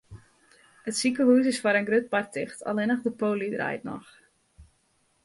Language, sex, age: Western Frisian, female, 19-29